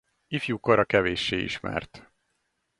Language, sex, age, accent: Hungarian, male, 30-39, budapesti